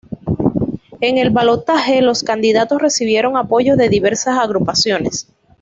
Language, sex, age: Spanish, female, 19-29